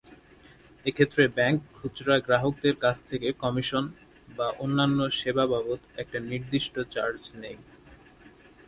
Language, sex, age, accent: Bengali, male, 19-29, Standard Bengali